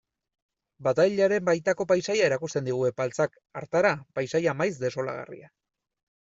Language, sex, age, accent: Basque, male, 30-39, Erdialdekoa edo Nafarra (Gipuzkoa, Nafarroa)